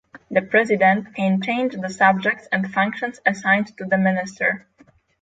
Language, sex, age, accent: English, female, 19-29, Slavic; polish